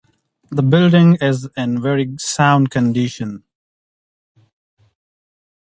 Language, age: English, 30-39